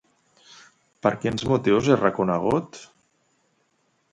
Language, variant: Catalan, Central